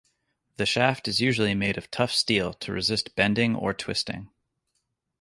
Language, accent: English, United States English